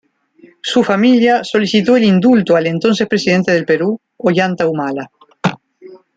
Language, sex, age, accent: Spanish, female, 50-59, Rioplatense: Argentina, Uruguay, este de Bolivia, Paraguay